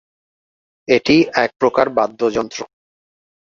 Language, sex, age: Bengali, male, 30-39